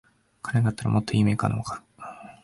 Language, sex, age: Japanese, male, 19-29